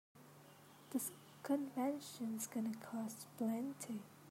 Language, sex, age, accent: English, female, under 19, India and South Asia (India, Pakistan, Sri Lanka)